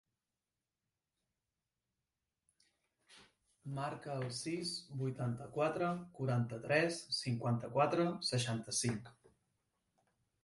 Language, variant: Catalan, Central